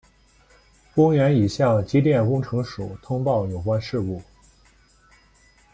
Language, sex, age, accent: Chinese, male, 19-29, 出生地：河南省